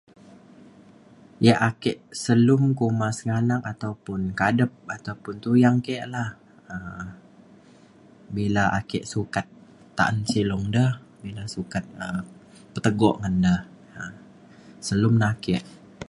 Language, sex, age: Mainstream Kenyah, male, 19-29